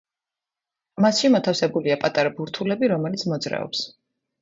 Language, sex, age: Georgian, female, 30-39